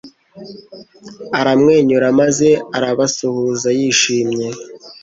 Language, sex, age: Kinyarwanda, male, 19-29